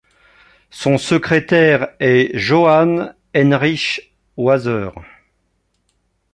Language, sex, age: French, male, 50-59